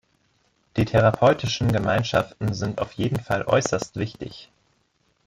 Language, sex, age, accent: German, male, 19-29, Deutschland Deutsch